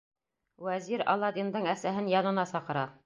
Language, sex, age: Bashkir, female, 40-49